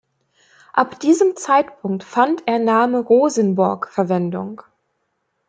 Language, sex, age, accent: German, female, 19-29, Deutschland Deutsch